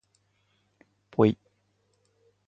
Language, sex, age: Japanese, male, 30-39